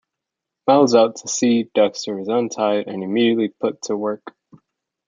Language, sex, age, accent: English, male, 19-29, United States English